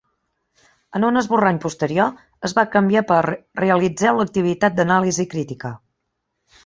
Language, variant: Catalan, Central